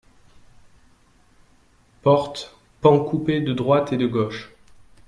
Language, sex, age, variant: French, male, under 19, Français de métropole